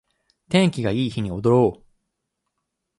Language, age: Japanese, 19-29